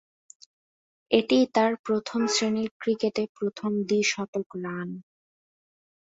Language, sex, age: Bengali, female, 19-29